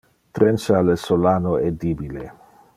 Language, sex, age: Interlingua, male, 40-49